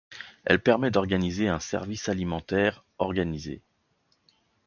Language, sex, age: French, male, 40-49